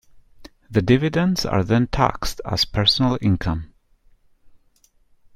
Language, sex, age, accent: English, male, 30-39, England English